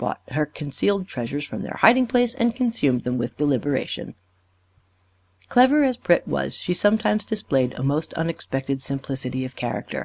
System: none